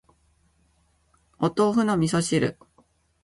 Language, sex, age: Japanese, female, 50-59